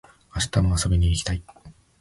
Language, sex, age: Japanese, male, 19-29